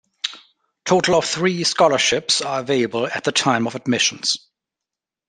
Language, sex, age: English, male, 30-39